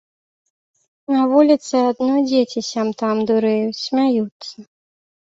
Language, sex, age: Belarusian, female, 19-29